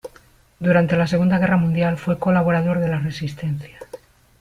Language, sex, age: Spanish, female, 50-59